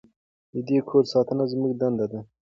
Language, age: Pashto, 19-29